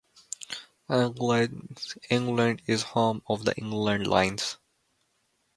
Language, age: English, 19-29